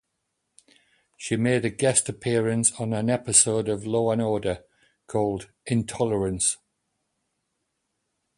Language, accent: English, Northern English